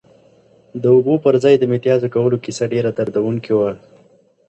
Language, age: Pashto, 19-29